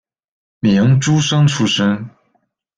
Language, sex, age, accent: Chinese, male, 19-29, 出生地：山东省